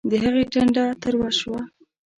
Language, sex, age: Pashto, female, under 19